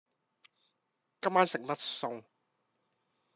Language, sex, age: Cantonese, male, 30-39